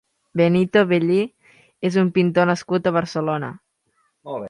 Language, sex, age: Catalan, male, 40-49